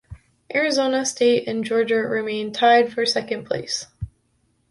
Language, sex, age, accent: English, female, 19-29, United States English